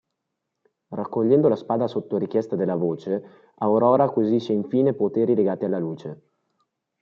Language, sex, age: Italian, male, 30-39